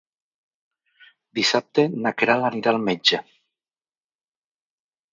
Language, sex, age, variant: Catalan, male, 40-49, Nord-Occidental